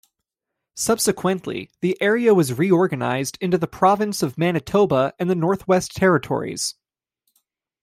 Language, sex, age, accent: English, male, 19-29, United States English